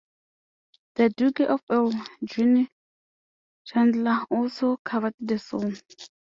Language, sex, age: English, female, 19-29